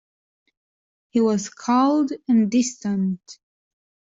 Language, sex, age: English, female, 19-29